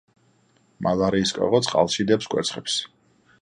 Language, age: Georgian, 40-49